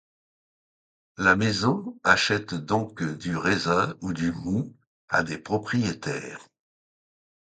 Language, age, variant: French, 70-79, Français de métropole